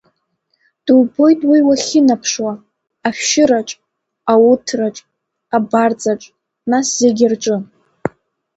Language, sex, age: Abkhazian, female, under 19